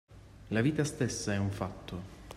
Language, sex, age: Italian, male, 19-29